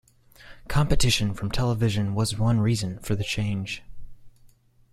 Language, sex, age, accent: English, male, 19-29, United States English